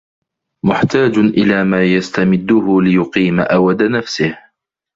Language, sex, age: Arabic, male, 30-39